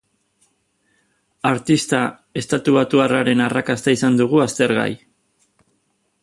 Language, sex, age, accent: Basque, male, 50-59, Erdialdekoa edo Nafarra (Gipuzkoa, Nafarroa)